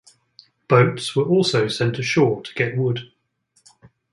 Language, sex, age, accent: English, male, 30-39, England English